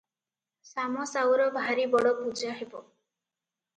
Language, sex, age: Odia, female, 19-29